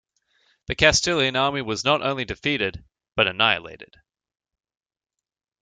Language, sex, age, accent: English, male, 19-29, Australian English